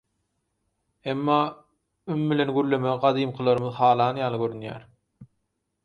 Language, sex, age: Turkmen, male, 30-39